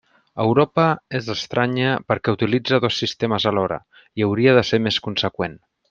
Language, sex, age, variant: Catalan, male, 30-39, Central